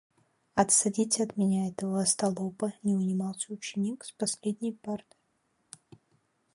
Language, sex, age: Russian, female, 19-29